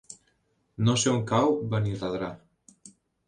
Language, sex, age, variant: Catalan, male, under 19, Central